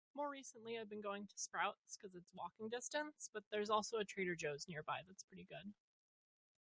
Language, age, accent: English, 19-29, United States English